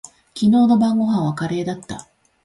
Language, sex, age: Japanese, female, 50-59